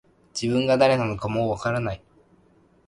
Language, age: Japanese, 19-29